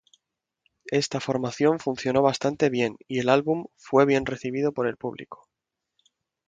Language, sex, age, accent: Spanish, male, 19-29, España: Centro-Sur peninsular (Madrid, Toledo, Castilla-La Mancha)